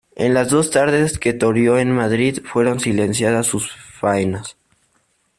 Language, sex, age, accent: Spanish, male, under 19, México